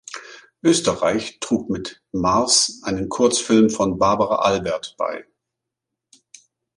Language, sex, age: German, male, 50-59